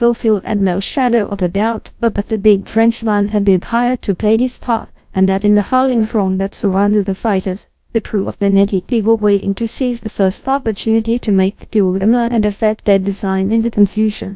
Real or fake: fake